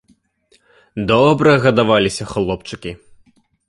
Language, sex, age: Belarusian, male, 19-29